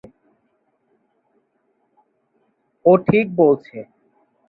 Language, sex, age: Bengali, male, 19-29